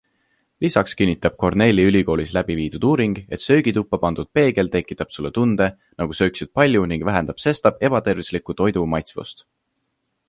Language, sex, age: Estonian, male, 19-29